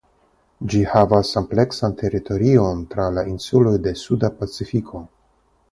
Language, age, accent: Esperanto, 30-39, Internacia